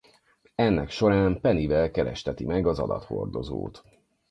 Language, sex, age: Hungarian, male, 40-49